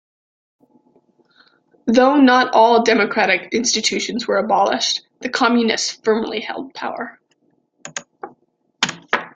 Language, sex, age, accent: English, female, under 19, United States English